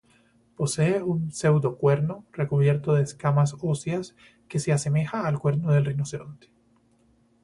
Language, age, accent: Spanish, 19-29, Andino-Pacífico: Colombia, Perú, Ecuador, oeste de Bolivia y Venezuela andina